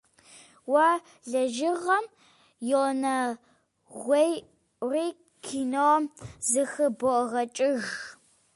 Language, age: Kabardian, under 19